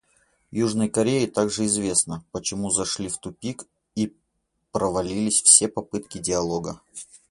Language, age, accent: Russian, 19-29, Русский